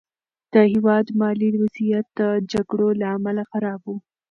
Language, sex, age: Pashto, female, 19-29